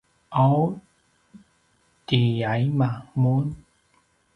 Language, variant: Paiwan, pinayuanan a kinaikacedasan (東排灣語)